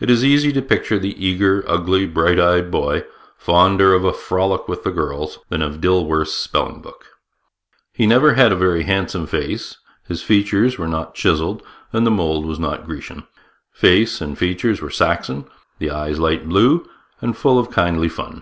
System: none